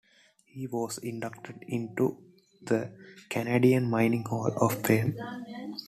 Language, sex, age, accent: English, male, 19-29, India and South Asia (India, Pakistan, Sri Lanka)